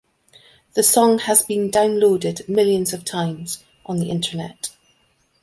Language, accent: English, Scottish English